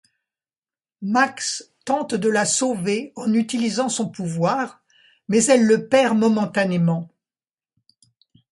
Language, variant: French, Français de métropole